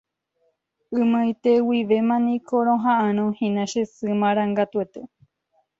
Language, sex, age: Guarani, female, under 19